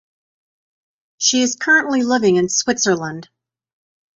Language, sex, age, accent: English, female, 60-69, United States English